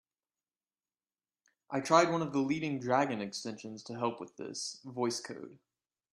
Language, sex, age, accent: English, male, 19-29, United States English